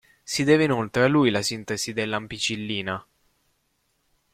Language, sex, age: Italian, male, 19-29